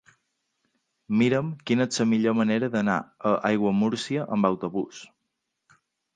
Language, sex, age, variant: Catalan, male, under 19, Balear